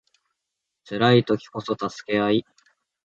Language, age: Japanese, 19-29